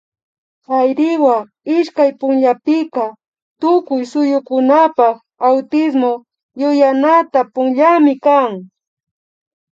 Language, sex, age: Imbabura Highland Quichua, female, 30-39